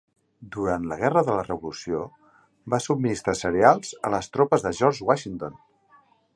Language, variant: Catalan, Central